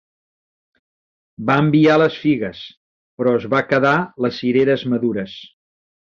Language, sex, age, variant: Catalan, male, 60-69, Central